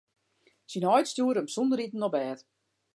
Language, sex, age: Western Frisian, female, 40-49